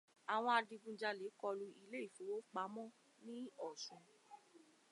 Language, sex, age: Yoruba, female, 19-29